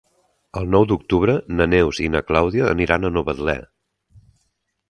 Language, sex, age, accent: Catalan, male, 40-49, Oriental